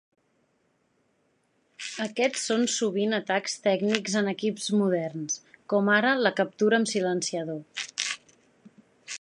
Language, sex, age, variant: Catalan, female, 40-49, Central